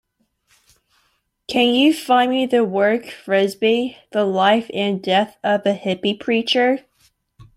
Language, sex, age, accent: English, female, under 19, United States English